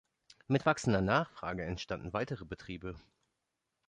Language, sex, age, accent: German, male, 30-39, Deutschland Deutsch